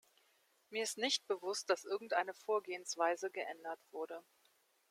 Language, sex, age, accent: German, female, 30-39, Deutschland Deutsch